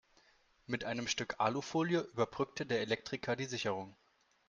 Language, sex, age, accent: German, male, 19-29, Deutschland Deutsch